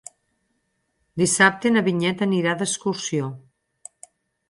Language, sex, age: Catalan, female, 50-59